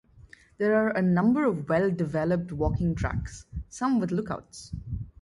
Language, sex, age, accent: English, female, 19-29, India and South Asia (India, Pakistan, Sri Lanka)